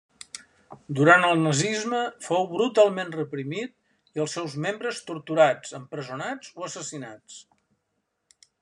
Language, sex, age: Catalan, male, 70-79